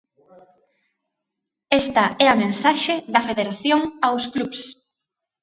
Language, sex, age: Galician, female, 30-39